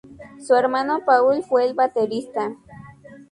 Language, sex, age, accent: Spanish, female, 19-29, México